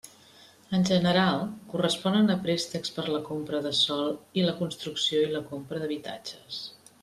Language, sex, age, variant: Catalan, female, 50-59, Central